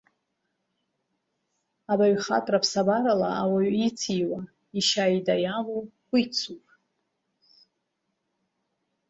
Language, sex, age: Abkhazian, female, 30-39